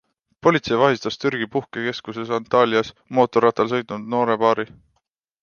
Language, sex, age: Estonian, male, 19-29